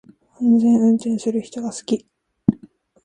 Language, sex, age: Japanese, female, 19-29